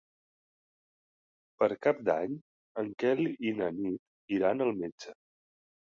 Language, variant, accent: Catalan, Central, central